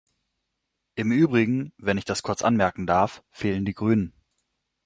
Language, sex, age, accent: German, male, 19-29, Deutschland Deutsch